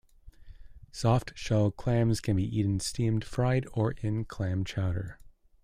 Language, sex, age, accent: English, male, 30-39, Canadian English